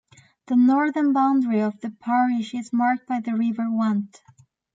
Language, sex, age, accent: English, female, 19-29, Irish English